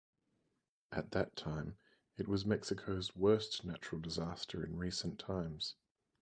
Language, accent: English, Australian English